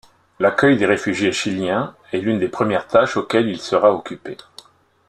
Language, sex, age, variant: French, male, 50-59, Français de métropole